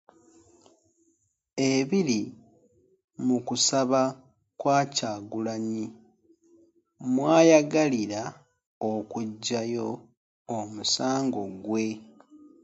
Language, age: Ganda, 19-29